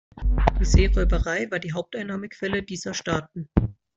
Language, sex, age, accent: German, male, 30-39, Deutschland Deutsch